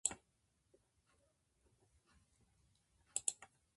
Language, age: Japanese, 50-59